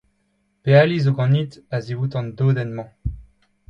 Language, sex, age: Breton, male, 19-29